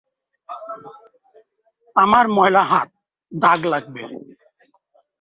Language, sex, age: Bengali, male, 30-39